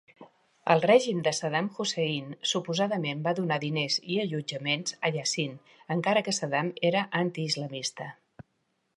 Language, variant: Catalan, Central